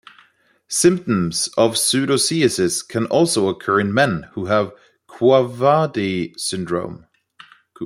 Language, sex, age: English, male, 30-39